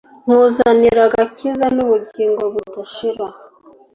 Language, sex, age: Kinyarwanda, female, 40-49